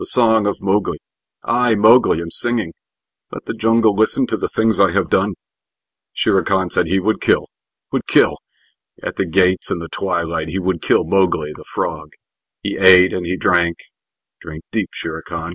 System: none